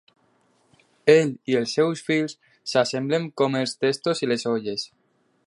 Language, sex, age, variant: Catalan, male, under 19, Alacantí